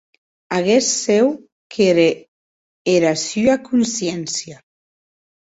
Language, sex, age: Occitan, female, 40-49